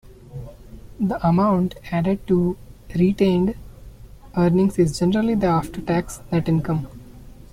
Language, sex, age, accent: English, male, 19-29, India and South Asia (India, Pakistan, Sri Lanka)